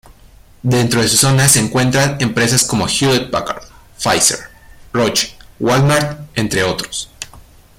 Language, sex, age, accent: Spanish, male, 19-29, México